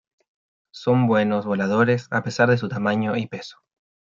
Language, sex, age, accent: Spanish, male, 19-29, Chileno: Chile, Cuyo